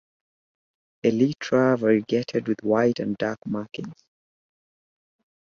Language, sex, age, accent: English, male, 19-29, United States English